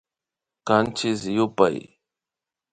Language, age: Imbabura Highland Quichua, 30-39